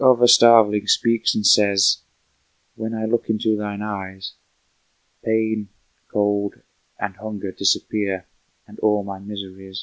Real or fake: real